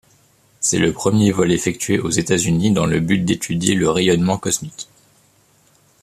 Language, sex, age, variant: French, male, 30-39, Français de métropole